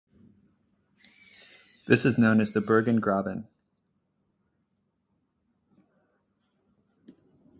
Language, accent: English, United States English